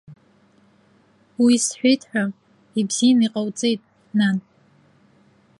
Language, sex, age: Abkhazian, female, 19-29